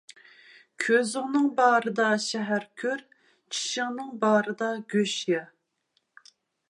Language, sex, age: Uyghur, female, 40-49